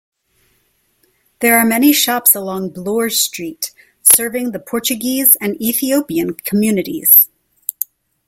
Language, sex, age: English, female, 40-49